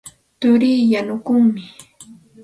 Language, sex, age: Santa Ana de Tusi Pasco Quechua, female, 30-39